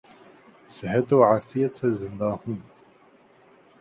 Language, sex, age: Urdu, male, 19-29